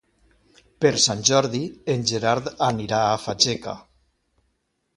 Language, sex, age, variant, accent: Catalan, male, 50-59, Valencià central, valencià